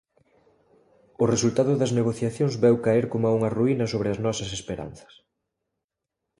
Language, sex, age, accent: Galician, male, 30-39, Central (gheada)